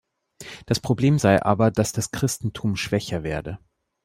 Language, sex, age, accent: German, male, 30-39, Deutschland Deutsch